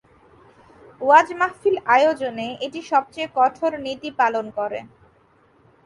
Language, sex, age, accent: Bengali, female, 19-29, শুদ্ধ বাংলা